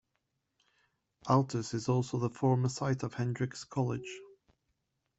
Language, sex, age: English, male, 30-39